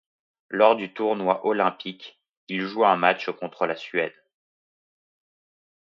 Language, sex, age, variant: French, male, 19-29, Français de métropole